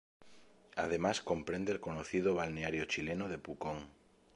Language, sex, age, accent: Spanish, male, 30-39, España: Sur peninsular (Andalucia, Extremadura, Murcia)